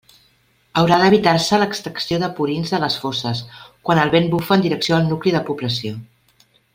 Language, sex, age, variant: Catalan, female, 50-59, Central